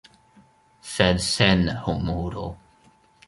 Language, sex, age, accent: Esperanto, male, 19-29, Internacia